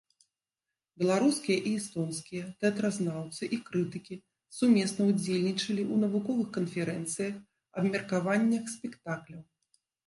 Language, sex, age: Belarusian, female, 40-49